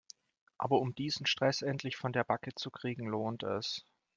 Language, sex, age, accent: German, male, 19-29, Deutschland Deutsch